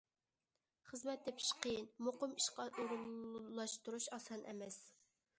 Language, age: Uyghur, 19-29